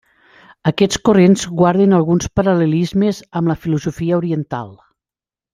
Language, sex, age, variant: Catalan, female, 50-59, Nord-Occidental